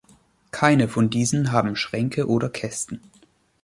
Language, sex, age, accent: German, male, 19-29, Deutschland Deutsch